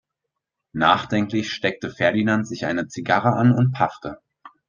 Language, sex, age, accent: German, male, 19-29, Deutschland Deutsch